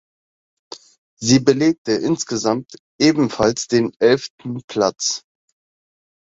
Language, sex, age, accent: German, male, 19-29, Deutschland Deutsch